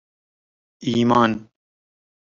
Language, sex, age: Persian, male, 30-39